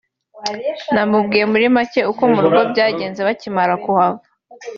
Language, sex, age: Kinyarwanda, female, 19-29